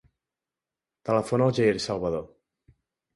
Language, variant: Catalan, Central